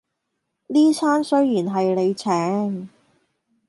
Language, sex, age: Cantonese, female, 40-49